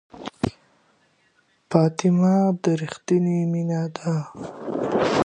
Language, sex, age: Pashto, male, under 19